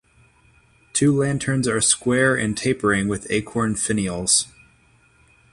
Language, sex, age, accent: English, male, 19-29, United States English